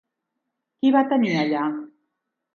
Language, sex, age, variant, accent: Catalan, female, 50-59, Central, central